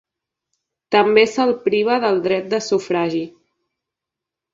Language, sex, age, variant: Catalan, female, 30-39, Central